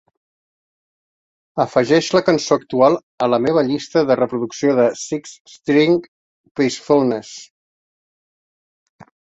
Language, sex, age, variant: Catalan, male, 40-49, Central